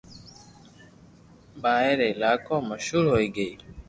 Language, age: Loarki, under 19